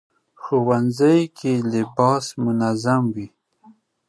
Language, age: Pashto, 40-49